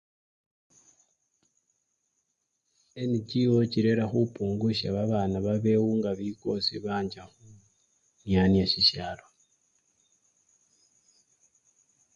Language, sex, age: Luyia, male, 19-29